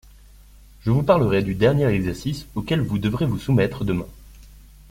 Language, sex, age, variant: French, male, 30-39, Français de métropole